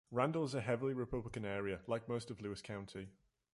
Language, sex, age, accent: English, male, 19-29, England English